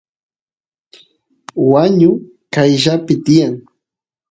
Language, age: Santiago del Estero Quichua, 30-39